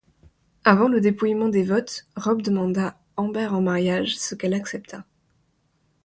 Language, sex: French, female